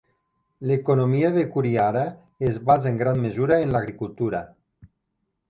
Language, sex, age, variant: Catalan, male, 30-39, Nord-Occidental